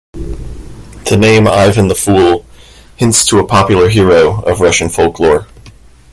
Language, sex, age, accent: English, male, 19-29, United States English